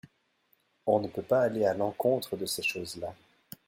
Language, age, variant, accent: French, 40-49, Français d'Europe, Français de Belgique